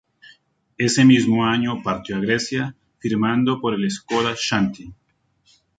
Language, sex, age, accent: Spanish, male, 30-39, Andino-Pacífico: Colombia, Perú, Ecuador, oeste de Bolivia y Venezuela andina